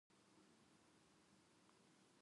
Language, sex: Japanese, female